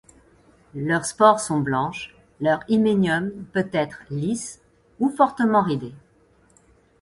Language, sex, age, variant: French, female, 50-59, Français de métropole